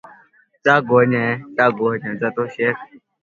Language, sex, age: Swahili, male, 19-29